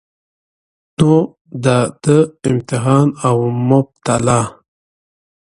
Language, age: Pashto, 30-39